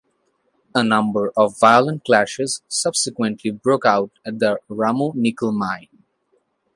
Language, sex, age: English, male, 19-29